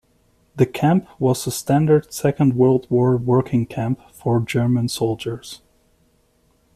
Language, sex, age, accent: English, male, 30-39, United States English